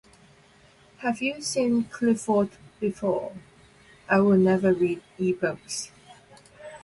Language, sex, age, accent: English, female, 19-29, Hong Kong English